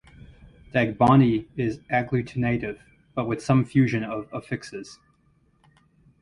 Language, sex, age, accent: English, male, 40-49, United States English